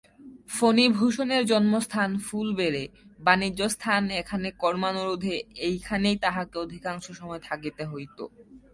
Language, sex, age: Bengali, male, under 19